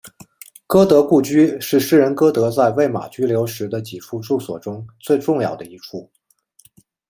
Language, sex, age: Chinese, male, 30-39